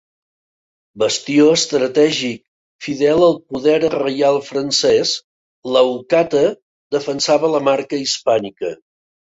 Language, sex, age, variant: Catalan, male, 60-69, Central